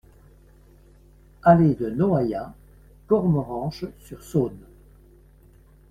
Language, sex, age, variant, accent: French, male, 60-69, Français d'Europe, Français de Belgique